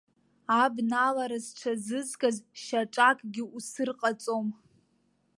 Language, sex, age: Abkhazian, female, under 19